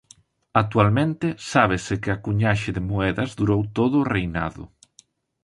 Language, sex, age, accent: Galician, male, 30-39, Normativo (estándar)